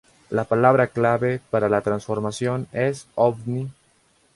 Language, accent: Spanish, Andino-Pacífico: Colombia, Perú, Ecuador, oeste de Bolivia y Venezuela andina